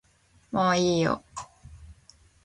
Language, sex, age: Japanese, female, 19-29